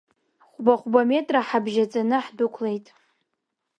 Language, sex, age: Abkhazian, female, under 19